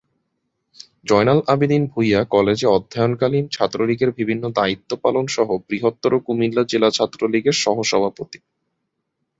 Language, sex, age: Bengali, male, 19-29